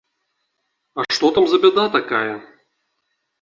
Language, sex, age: Belarusian, male, 30-39